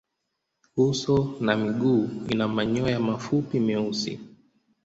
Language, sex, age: Swahili, male, 19-29